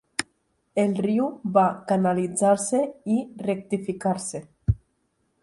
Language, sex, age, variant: Catalan, female, 19-29, Nord-Occidental